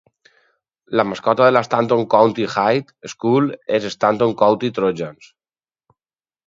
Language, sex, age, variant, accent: Catalan, male, 30-39, Valencià meridional, valencià